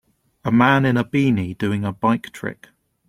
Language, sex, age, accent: English, male, 30-39, England English